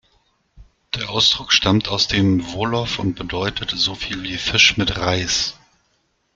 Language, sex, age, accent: German, male, 40-49, Deutschland Deutsch